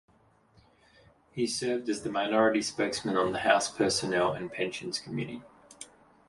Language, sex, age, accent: English, male, 19-29, Australian English